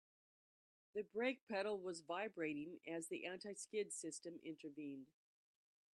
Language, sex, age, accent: English, female, 60-69, United States English